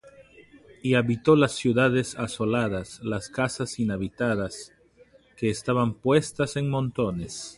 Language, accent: Spanish, Andino-Pacífico: Colombia, Perú, Ecuador, oeste de Bolivia y Venezuela andina